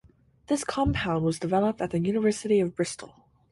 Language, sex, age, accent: English, female, 19-29, United States English